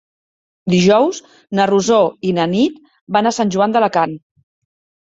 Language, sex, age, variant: Catalan, female, 40-49, Central